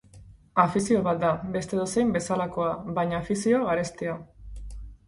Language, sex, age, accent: Basque, female, 19-29, Mendebalekoa (Araba, Bizkaia, Gipuzkoako mendebaleko herri batzuk)